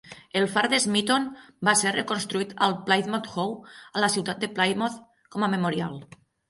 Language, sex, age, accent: Catalan, female, 30-39, Ebrenc